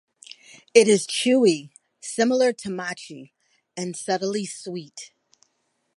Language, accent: English, United States English